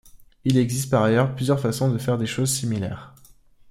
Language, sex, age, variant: French, male, 19-29, Français de métropole